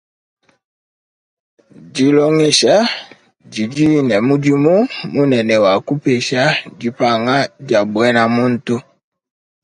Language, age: Luba-Lulua, 30-39